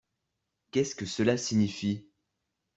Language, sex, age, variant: French, male, under 19, Français de métropole